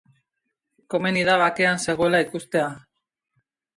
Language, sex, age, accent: Basque, female, 40-49, Mendebalekoa (Araba, Bizkaia, Gipuzkoako mendebaleko herri batzuk)